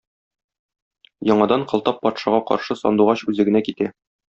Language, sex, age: Tatar, male, 30-39